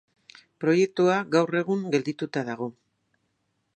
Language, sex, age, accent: Basque, female, 60-69, Mendebalekoa (Araba, Bizkaia, Gipuzkoako mendebaleko herri batzuk)